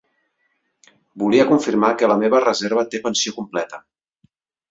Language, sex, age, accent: Catalan, male, 40-49, Català central